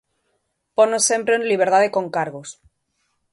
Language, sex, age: Galician, female, 30-39